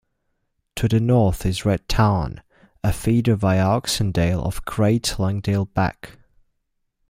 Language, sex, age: English, male, 19-29